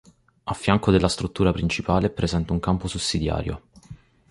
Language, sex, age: Italian, male, 19-29